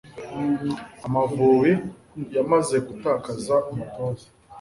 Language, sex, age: Kinyarwanda, male, under 19